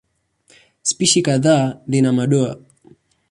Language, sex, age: Swahili, male, 19-29